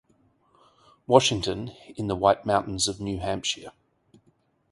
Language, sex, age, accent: English, male, 40-49, Australian English